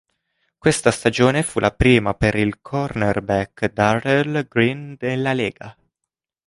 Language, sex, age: Italian, male, 19-29